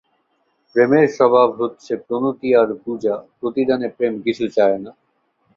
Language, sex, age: Bengali, male, 19-29